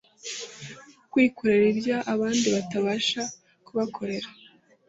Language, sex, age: Kinyarwanda, female, 19-29